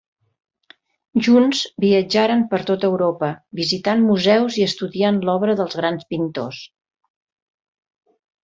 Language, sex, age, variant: Catalan, female, 50-59, Central